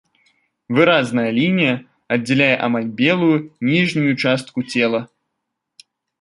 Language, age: Belarusian, 19-29